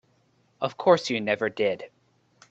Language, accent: English, United States English